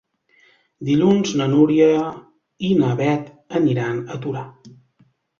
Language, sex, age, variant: Catalan, male, 30-39, Central